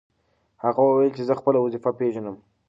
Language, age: Pashto, under 19